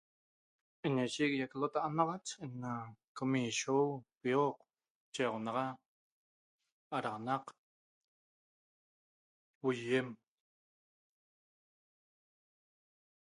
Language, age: Toba, 30-39